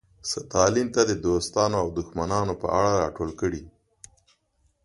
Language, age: Pashto, 40-49